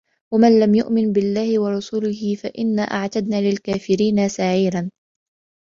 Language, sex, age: Arabic, female, 19-29